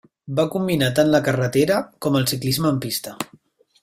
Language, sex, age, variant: Catalan, male, 30-39, Central